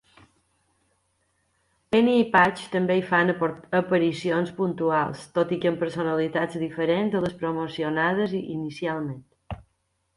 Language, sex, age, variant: Catalan, female, 50-59, Balear